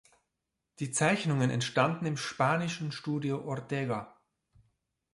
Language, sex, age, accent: German, male, 40-49, Österreichisches Deutsch